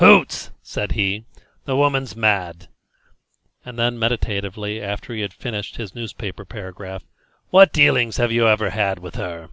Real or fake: real